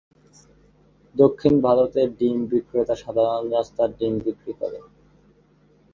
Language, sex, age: Bengali, male, 19-29